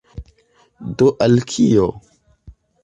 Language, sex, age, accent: Esperanto, male, 19-29, Internacia